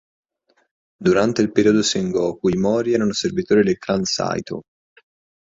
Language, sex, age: Italian, male, 19-29